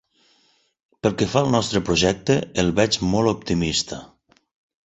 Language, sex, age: Catalan, male, 40-49